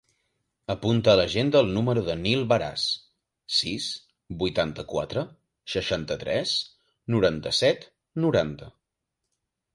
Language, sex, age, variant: Catalan, male, 19-29, Nord-Occidental